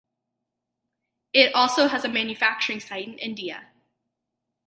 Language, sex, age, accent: English, female, under 19, United States English